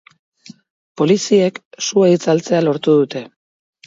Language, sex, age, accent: Basque, female, 40-49, Mendebalekoa (Araba, Bizkaia, Gipuzkoako mendebaleko herri batzuk)